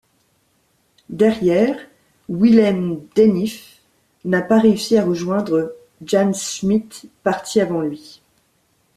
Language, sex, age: French, female, 40-49